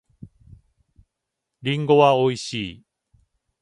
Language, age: Japanese, 50-59